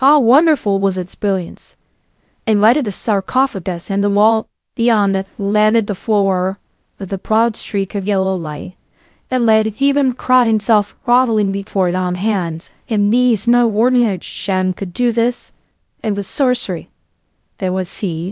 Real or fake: fake